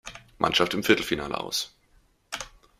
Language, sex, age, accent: German, male, 19-29, Deutschland Deutsch